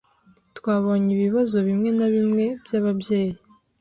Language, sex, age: Kinyarwanda, female, 19-29